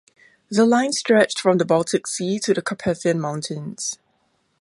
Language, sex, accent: English, female, Singaporean English